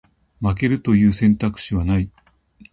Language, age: Japanese, 50-59